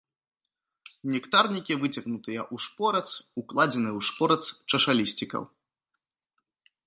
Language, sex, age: Belarusian, male, 19-29